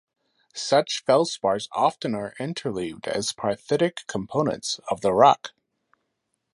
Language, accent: English, United States English